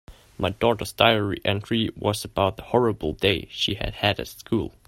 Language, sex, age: English, male, under 19